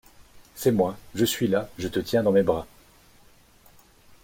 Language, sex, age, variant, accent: French, male, 30-39, Français d'Europe, Français de Belgique